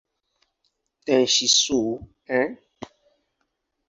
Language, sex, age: English, male, 19-29